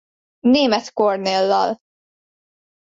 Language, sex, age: Hungarian, female, under 19